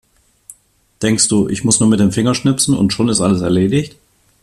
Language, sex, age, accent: German, male, 40-49, Deutschland Deutsch